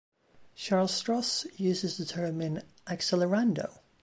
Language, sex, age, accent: English, female, 30-39, United States English